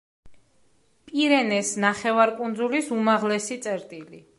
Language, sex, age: Georgian, female, 30-39